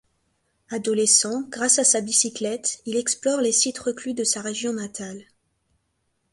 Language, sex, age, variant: French, female, 19-29, Français de métropole